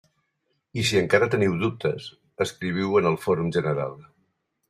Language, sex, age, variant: Catalan, male, 60-69, Central